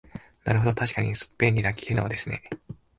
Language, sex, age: Japanese, male, under 19